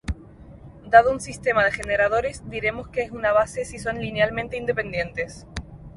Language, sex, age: Spanish, female, 19-29